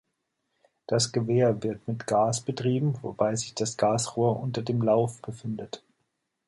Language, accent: German, Deutschland Deutsch